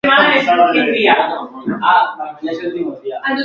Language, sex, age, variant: Catalan, male, under 19, Alacantí